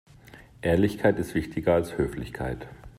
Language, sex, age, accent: German, male, 40-49, Deutschland Deutsch